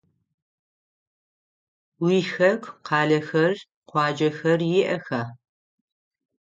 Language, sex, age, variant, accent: Adyghe, female, 50-59, Адыгабзэ (Кирил, пстэумэ зэдыряе), Кıэмгуй (Çemguy)